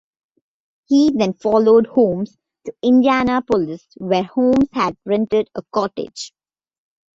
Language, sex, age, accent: English, female, 30-39, India and South Asia (India, Pakistan, Sri Lanka)